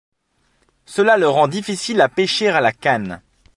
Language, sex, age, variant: French, male, 30-39, Français de métropole